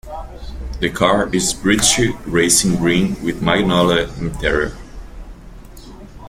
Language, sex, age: English, male, 19-29